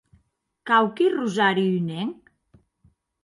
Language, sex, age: Occitan, female, 40-49